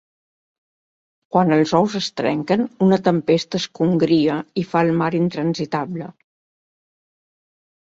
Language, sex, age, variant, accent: Catalan, female, 70-79, Central, central